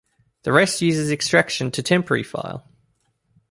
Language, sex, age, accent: English, male, 19-29, Australian English